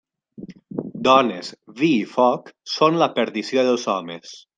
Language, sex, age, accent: Catalan, male, 19-29, valencià